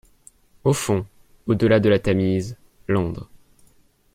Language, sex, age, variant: French, male, 19-29, Français de métropole